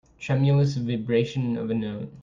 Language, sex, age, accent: English, male, 19-29, United States English